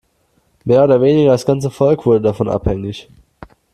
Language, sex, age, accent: German, male, 19-29, Deutschland Deutsch